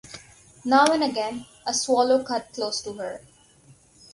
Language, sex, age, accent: English, female, under 19, India and South Asia (India, Pakistan, Sri Lanka)